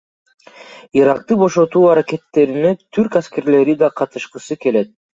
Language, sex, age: Kyrgyz, male, under 19